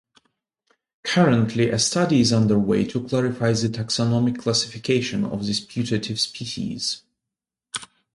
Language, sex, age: English, male, 30-39